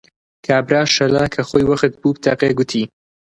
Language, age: Central Kurdish, 19-29